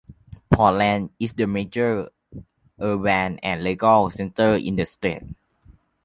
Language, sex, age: English, male, under 19